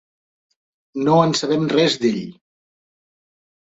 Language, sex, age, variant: Catalan, male, 50-59, Central